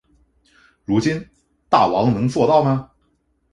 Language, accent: Chinese, 出生地：北京市